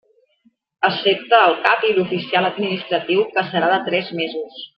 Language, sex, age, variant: Catalan, female, 40-49, Central